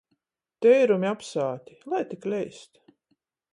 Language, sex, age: Latgalian, female, 40-49